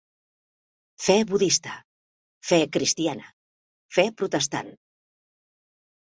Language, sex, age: Catalan, female, 50-59